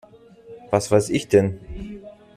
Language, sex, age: German, male, 19-29